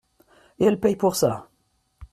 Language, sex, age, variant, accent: French, male, 40-49, Français d'Amérique du Nord, Français du Canada